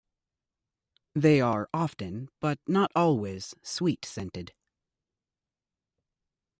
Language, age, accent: English, 30-39, United States English